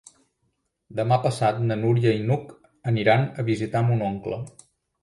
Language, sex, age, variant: Catalan, male, 40-49, Central